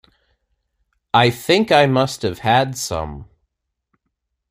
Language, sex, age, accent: English, male, 40-49, United States English